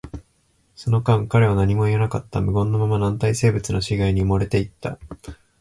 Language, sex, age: Japanese, male, 19-29